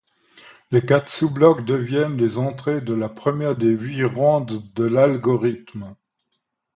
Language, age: French, 50-59